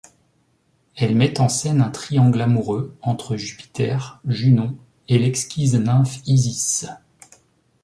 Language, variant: French, Français de métropole